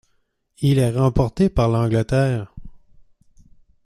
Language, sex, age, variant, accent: French, male, 19-29, Français d'Amérique du Nord, Français du Canada